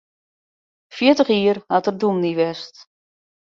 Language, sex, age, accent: Western Frisian, female, 40-49, Wâldfrysk